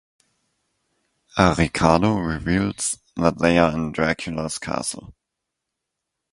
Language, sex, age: English, male, 19-29